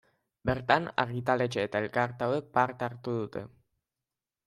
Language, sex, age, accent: Basque, male, under 19, Erdialdekoa edo Nafarra (Gipuzkoa, Nafarroa)